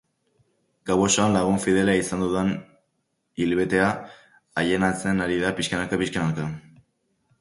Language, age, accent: Basque, under 19, Erdialdekoa edo Nafarra (Gipuzkoa, Nafarroa)